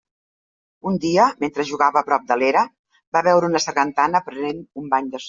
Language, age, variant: Catalan, 60-69, Central